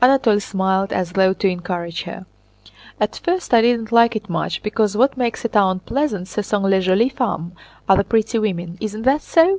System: none